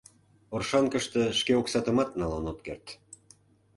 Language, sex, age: Mari, male, 50-59